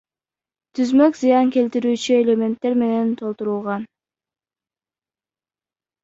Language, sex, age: Kyrgyz, female, under 19